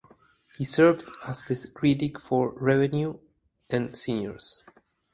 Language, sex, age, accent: English, male, 30-39, United States English